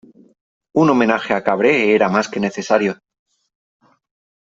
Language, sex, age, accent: Spanish, male, 19-29, España: Centro-Sur peninsular (Madrid, Toledo, Castilla-La Mancha)